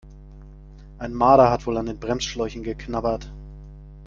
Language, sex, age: German, male, 30-39